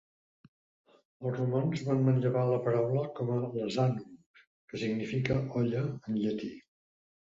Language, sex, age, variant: Catalan, male, 60-69, Central